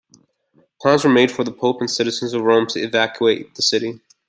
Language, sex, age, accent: English, male, 19-29, United States English